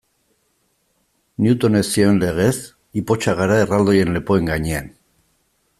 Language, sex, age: Basque, male, 50-59